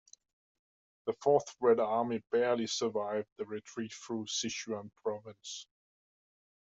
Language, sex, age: English, male, 50-59